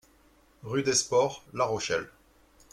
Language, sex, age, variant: French, male, 30-39, Français de métropole